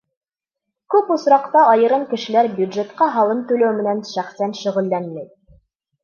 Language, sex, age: Bashkir, female, 19-29